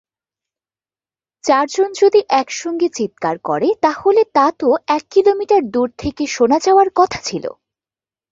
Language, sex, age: Bengali, female, under 19